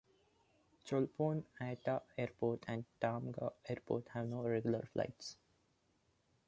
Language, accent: English, India and South Asia (India, Pakistan, Sri Lanka)